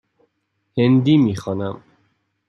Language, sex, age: Persian, male, 19-29